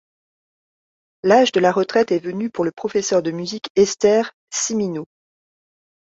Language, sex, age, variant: French, female, 40-49, Français de métropole